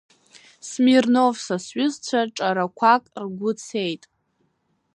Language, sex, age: Abkhazian, female, under 19